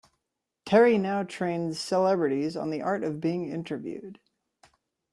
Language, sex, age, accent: English, male, 19-29, United States English